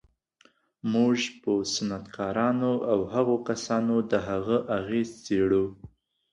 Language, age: Pashto, 19-29